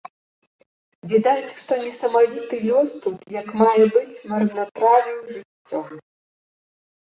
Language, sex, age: Belarusian, female, 19-29